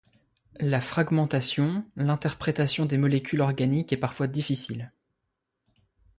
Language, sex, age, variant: French, male, 19-29, Français de métropole